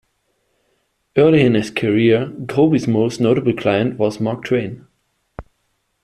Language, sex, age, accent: English, male, 19-29, United States English